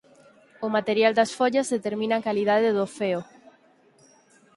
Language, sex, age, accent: Galician, female, 19-29, Atlántico (seseo e gheada)